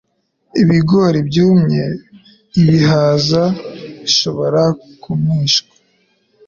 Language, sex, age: Kinyarwanda, male, under 19